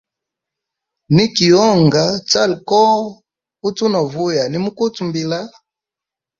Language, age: Hemba, 19-29